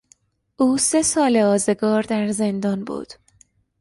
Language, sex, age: Persian, female, 19-29